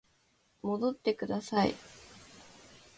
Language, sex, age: Japanese, female, 19-29